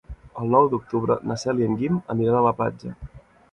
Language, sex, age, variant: Catalan, male, 19-29, Central